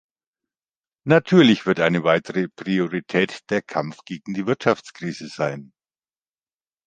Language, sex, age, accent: German, male, 50-59, Deutschland Deutsch